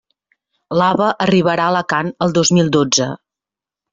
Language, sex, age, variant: Catalan, female, 40-49, Central